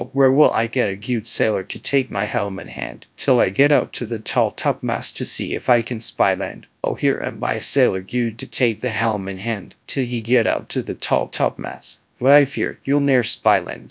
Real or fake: fake